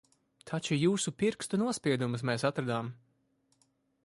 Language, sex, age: Latvian, male, 30-39